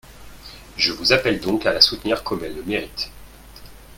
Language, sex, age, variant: French, male, 30-39, Français de métropole